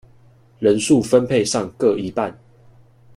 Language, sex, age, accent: Chinese, male, 19-29, 出生地：臺北市